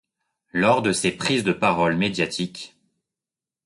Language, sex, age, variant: French, male, 19-29, Français de métropole